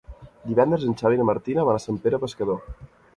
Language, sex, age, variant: Catalan, male, 19-29, Central